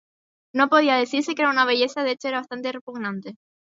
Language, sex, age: Spanish, female, 19-29